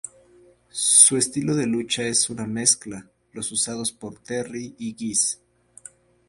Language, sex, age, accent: Spanish, male, 19-29, México